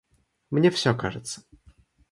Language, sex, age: Russian, male, 19-29